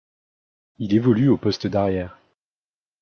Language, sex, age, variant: French, male, 19-29, Français de métropole